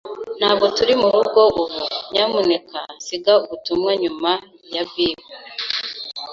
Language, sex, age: Kinyarwanda, female, 19-29